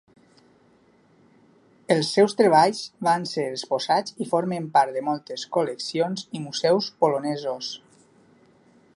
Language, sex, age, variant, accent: Catalan, male, 30-39, Valencià meridional, valencià